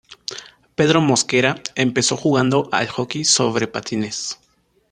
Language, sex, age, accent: Spanish, male, 19-29, México